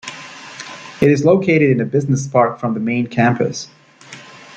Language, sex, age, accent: English, male, 19-29, United States English